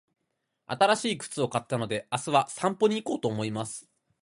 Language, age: Japanese, 19-29